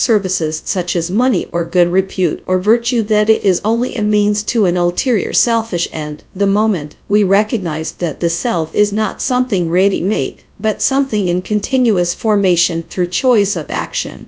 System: TTS, GradTTS